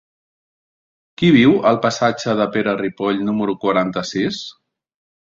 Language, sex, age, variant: Catalan, male, 40-49, Central